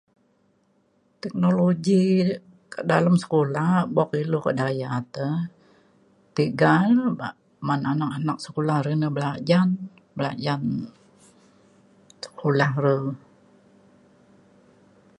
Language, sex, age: Mainstream Kenyah, female, 70-79